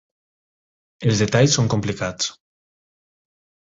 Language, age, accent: Catalan, 19-29, valencià